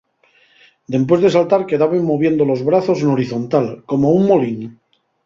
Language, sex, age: Asturian, male, 50-59